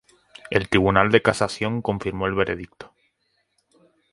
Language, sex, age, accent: Spanish, male, 19-29, España: Islas Canarias